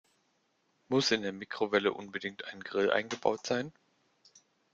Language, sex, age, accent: German, male, 30-39, Deutschland Deutsch